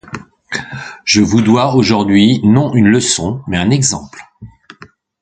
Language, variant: French, Français de métropole